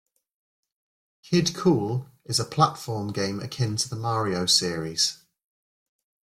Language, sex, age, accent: English, male, 30-39, England English